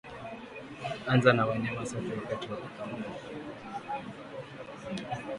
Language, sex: Swahili, male